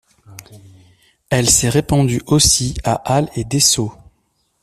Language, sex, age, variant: French, male, 30-39, Français de métropole